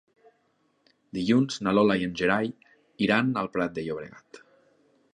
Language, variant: Catalan, Nord-Occidental